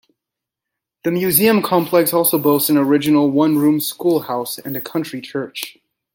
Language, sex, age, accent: English, male, 19-29, United States English